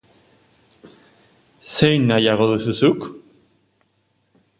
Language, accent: Basque, Erdialdekoa edo Nafarra (Gipuzkoa, Nafarroa)